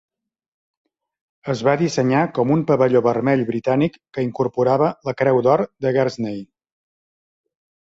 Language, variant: Catalan, Central